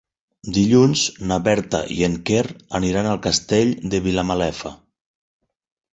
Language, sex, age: Catalan, male, 40-49